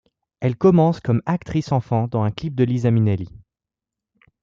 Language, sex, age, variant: French, male, 19-29, Français de métropole